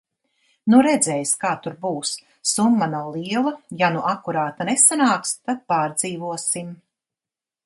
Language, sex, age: Latvian, female, 60-69